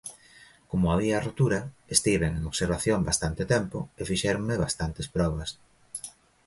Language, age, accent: Galician, 40-49, Normativo (estándar)